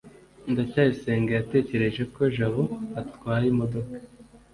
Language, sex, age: Kinyarwanda, male, 19-29